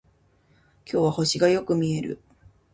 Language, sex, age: Japanese, female, 30-39